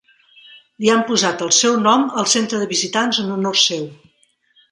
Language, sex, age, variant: Catalan, female, 40-49, Central